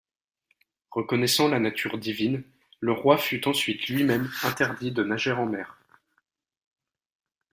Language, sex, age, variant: French, male, 19-29, Français de métropole